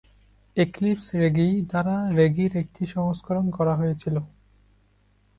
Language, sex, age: Bengali, male, 19-29